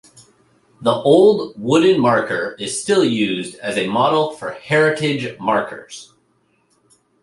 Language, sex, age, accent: English, male, 30-39, United States English